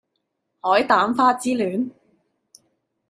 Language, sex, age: Cantonese, female, 19-29